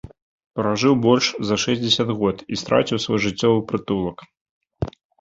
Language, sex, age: Belarusian, male, 30-39